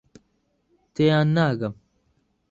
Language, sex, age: Central Kurdish, male, 19-29